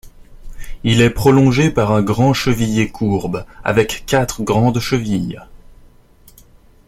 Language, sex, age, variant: French, male, 19-29, Français de métropole